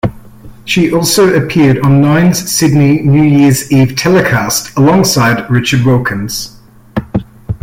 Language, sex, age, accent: English, male, 30-39, Australian English